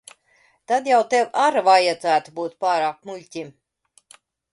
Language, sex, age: Latvian, female, 50-59